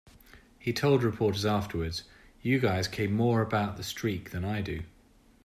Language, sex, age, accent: English, male, 30-39, England English